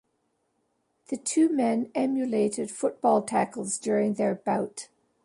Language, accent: English, Canadian English